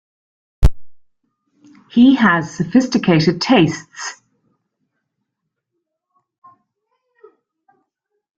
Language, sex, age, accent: English, female, 40-49, Irish English